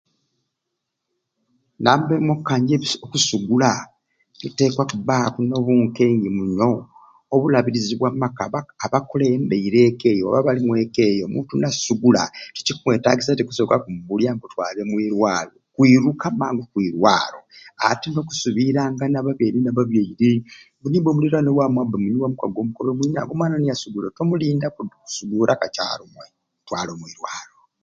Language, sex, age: Ruuli, male, 70-79